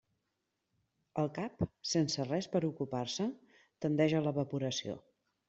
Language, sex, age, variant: Catalan, female, 40-49, Central